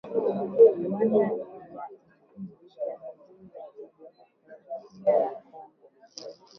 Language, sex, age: Swahili, female, 19-29